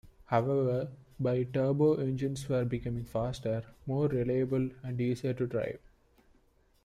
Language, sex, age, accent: English, male, 19-29, India and South Asia (India, Pakistan, Sri Lanka)